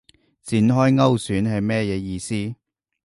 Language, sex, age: Cantonese, male, 30-39